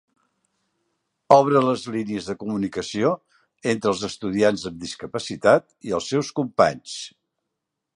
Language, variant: Catalan, Central